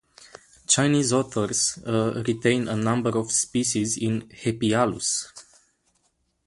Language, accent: English, England English